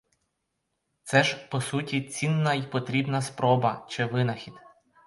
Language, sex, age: Ukrainian, male, 30-39